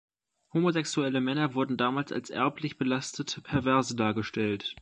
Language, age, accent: German, under 19, Deutschland Deutsch